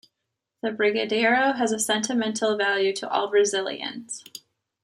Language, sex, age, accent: English, female, 19-29, United States English